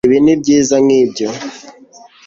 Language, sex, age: Kinyarwanda, male, 19-29